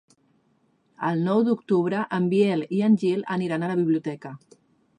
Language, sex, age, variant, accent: Catalan, female, 30-39, Central, central